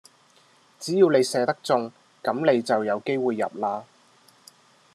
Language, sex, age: Cantonese, male, 30-39